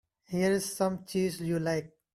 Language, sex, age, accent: English, male, 19-29, India and South Asia (India, Pakistan, Sri Lanka)